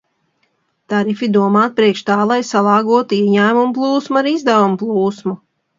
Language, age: Latvian, 40-49